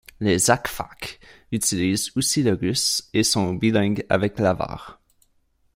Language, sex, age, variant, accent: French, male, 19-29, Français d'Amérique du Nord, Français du Canada